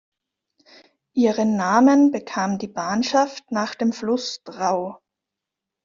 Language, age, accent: German, 19-29, Österreichisches Deutsch